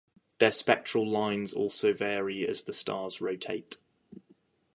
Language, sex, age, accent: English, male, 19-29, England English